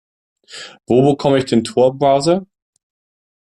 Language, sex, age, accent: German, male, 19-29, Deutschland Deutsch